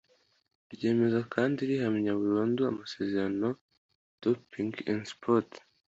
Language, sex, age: Kinyarwanda, male, under 19